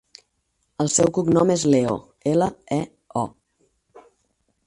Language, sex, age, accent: Catalan, female, 40-49, estàndard